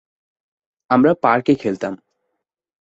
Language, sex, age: Bengali, male, 19-29